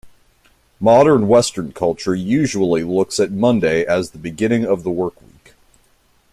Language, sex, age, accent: English, male, 30-39, United States English